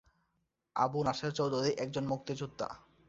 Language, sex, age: Bengali, male, 19-29